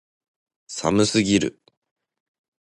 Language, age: Japanese, 19-29